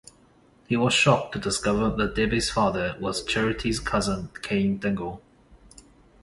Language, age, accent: English, 19-29, New Zealand English